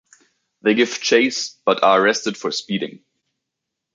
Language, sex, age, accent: English, male, 19-29, United States English